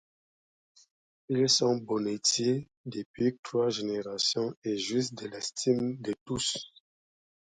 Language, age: French, 30-39